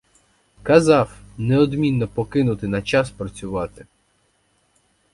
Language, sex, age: Ukrainian, male, 19-29